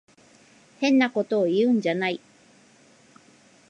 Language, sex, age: Japanese, female, 40-49